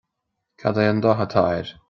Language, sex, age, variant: Irish, male, 30-39, Gaeilge Chonnacht